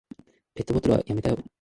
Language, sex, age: Japanese, male, 19-29